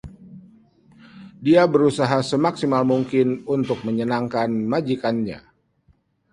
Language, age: Indonesian, 50-59